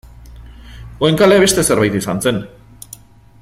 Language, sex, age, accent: Basque, male, 50-59, Mendebalekoa (Araba, Bizkaia, Gipuzkoako mendebaleko herri batzuk)